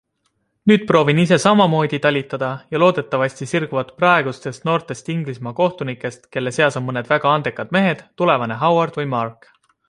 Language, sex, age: Estonian, male, 30-39